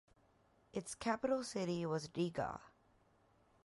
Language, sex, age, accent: English, female, 30-39, United States English